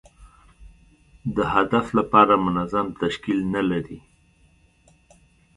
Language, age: Pashto, 60-69